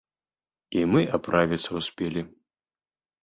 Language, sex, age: Belarusian, male, 19-29